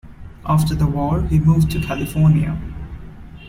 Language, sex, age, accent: English, male, 19-29, India and South Asia (India, Pakistan, Sri Lanka)